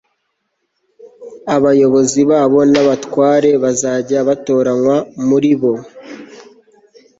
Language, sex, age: Kinyarwanda, male, 19-29